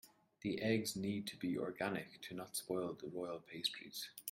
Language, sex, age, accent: English, male, 30-39, Irish English